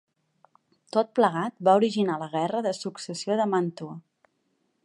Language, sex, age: Catalan, female, 30-39